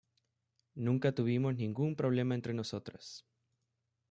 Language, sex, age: Spanish, male, 30-39